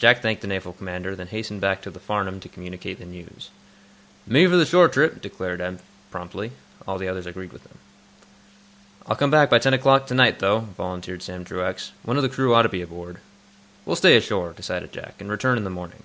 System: none